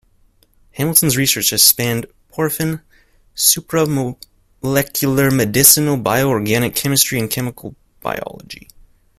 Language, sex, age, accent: English, male, 19-29, United States English